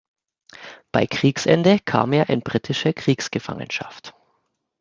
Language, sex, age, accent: German, male, 30-39, Deutschland Deutsch